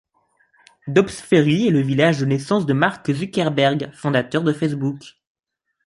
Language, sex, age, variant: French, male, under 19, Français de métropole